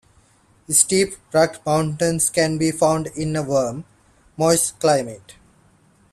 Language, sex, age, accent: English, male, 19-29, India and South Asia (India, Pakistan, Sri Lanka)